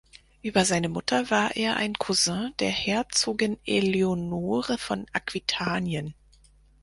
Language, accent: German, Deutschland Deutsch